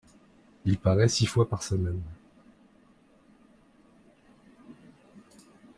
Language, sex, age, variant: French, male, 30-39, Français de métropole